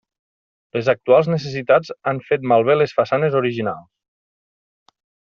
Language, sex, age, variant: Catalan, male, 30-39, Nord-Occidental